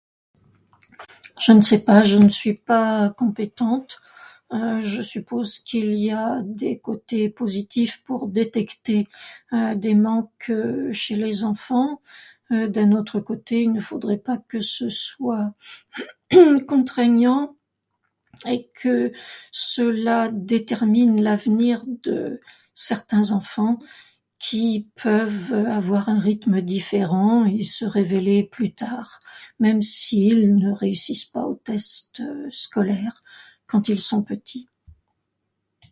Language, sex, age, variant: French, female, 70-79, Français de métropole